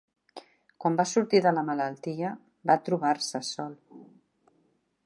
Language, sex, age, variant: Catalan, female, 60-69, Central